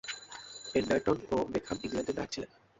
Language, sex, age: Bengali, male, 19-29